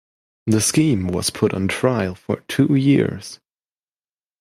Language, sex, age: English, male, under 19